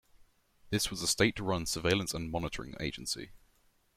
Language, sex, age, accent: English, male, under 19, England English